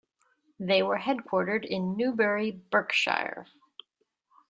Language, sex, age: English, female, 50-59